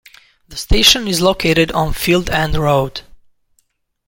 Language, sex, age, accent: English, male, 19-29, United States English